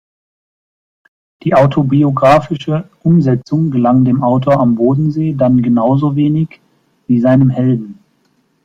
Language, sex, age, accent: German, male, 30-39, Deutschland Deutsch